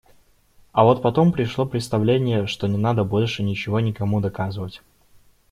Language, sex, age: Russian, male, 19-29